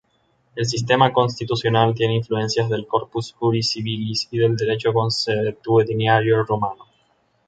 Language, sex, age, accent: Spanish, male, 19-29, Caribe: Cuba, Venezuela, Puerto Rico, República Dominicana, Panamá, Colombia caribeña, México caribeño, Costa del golfo de México